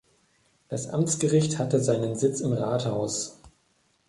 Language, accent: German, Deutschland Deutsch